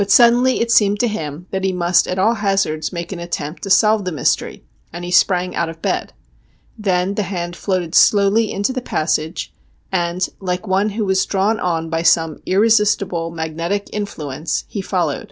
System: none